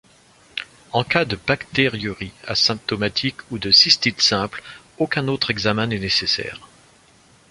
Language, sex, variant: French, male, Français de métropole